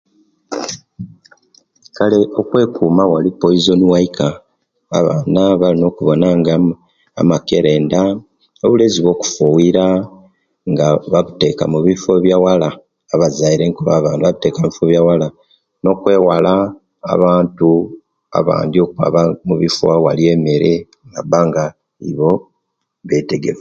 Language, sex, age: Kenyi, male, 40-49